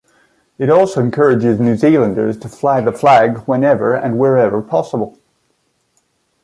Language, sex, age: English, male, 50-59